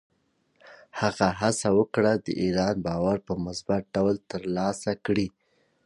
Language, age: Pashto, 30-39